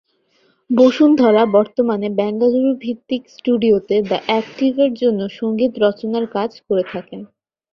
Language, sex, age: Bengali, female, 19-29